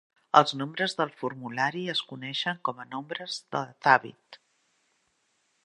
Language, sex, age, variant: Catalan, female, 50-59, Central